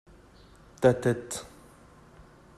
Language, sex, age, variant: French, male, 19-29, Français de métropole